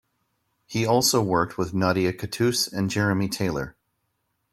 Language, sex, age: English, male, 30-39